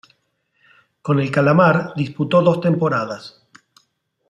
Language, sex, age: Spanish, male, 50-59